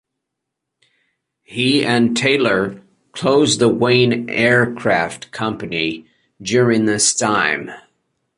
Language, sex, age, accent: English, male, 40-49, United States English